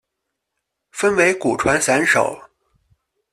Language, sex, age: Chinese, male, 30-39